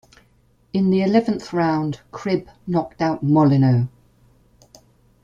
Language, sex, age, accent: English, female, 60-69, England English